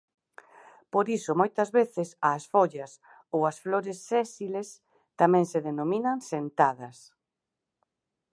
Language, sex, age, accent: Galician, female, 40-49, Oriental (común en zona oriental)